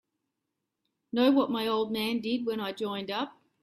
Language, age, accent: English, 40-49, Australian English